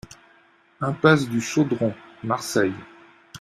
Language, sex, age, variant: French, male, 50-59, Français de métropole